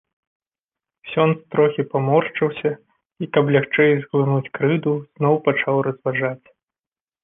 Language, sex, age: Belarusian, male, 30-39